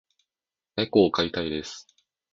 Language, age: Japanese, under 19